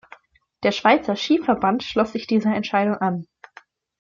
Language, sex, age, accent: German, female, under 19, Deutschland Deutsch